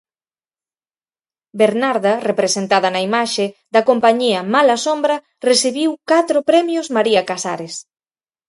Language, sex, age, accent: Galician, female, 40-49, Atlántico (seseo e gheada)